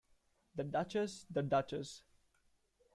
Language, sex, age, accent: English, male, 19-29, India and South Asia (India, Pakistan, Sri Lanka)